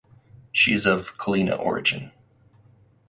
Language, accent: English, United States English